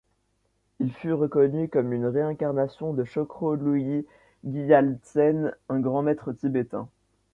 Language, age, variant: French, under 19, Français de métropole